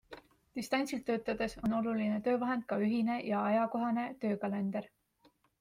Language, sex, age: Estonian, female, 19-29